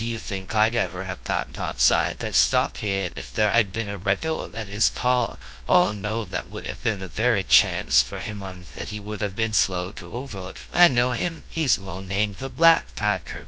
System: TTS, GlowTTS